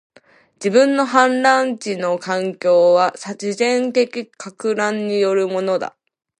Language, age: Japanese, 19-29